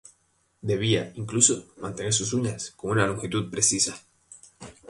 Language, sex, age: Spanish, male, 19-29